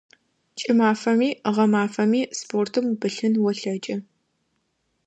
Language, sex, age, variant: Adyghe, female, 19-29, Адыгабзэ (Кирил, пстэумэ зэдыряе)